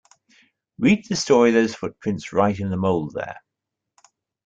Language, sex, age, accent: English, male, 60-69, England English